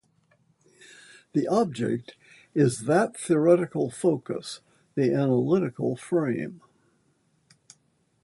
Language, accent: English, United States English